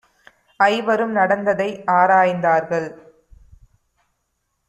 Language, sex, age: Tamil, female, 19-29